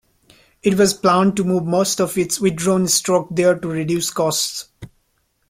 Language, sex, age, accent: English, male, 19-29, India and South Asia (India, Pakistan, Sri Lanka)